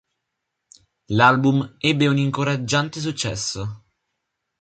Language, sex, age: Italian, male, 19-29